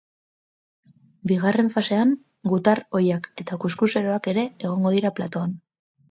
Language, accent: Basque, Mendebalekoa (Araba, Bizkaia, Gipuzkoako mendebaleko herri batzuk)